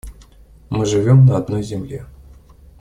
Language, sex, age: Russian, male, 30-39